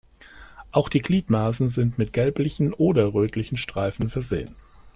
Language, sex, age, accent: German, male, 60-69, Deutschland Deutsch